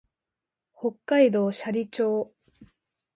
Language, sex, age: Japanese, female, under 19